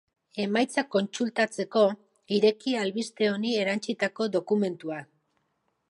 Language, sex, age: Basque, female, 40-49